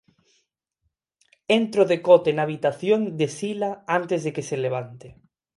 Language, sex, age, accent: Galician, male, 19-29, Neofalante